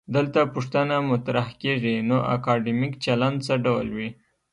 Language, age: Pashto, 19-29